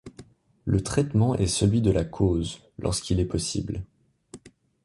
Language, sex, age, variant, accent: French, male, 19-29, Français d'Europe, Français de Suisse